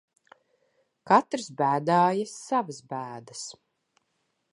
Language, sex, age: Latvian, female, 40-49